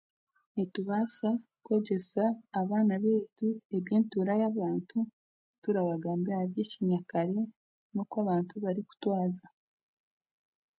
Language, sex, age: Chiga, female, 19-29